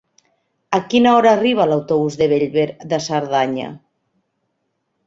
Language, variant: Catalan, Central